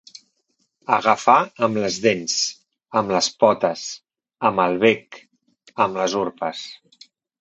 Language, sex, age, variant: Catalan, male, 40-49, Central